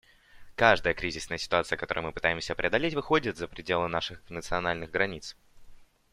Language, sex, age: Russian, male, under 19